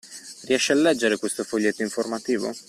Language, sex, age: Italian, male, 19-29